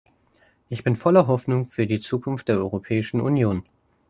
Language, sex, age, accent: German, male, under 19, Deutschland Deutsch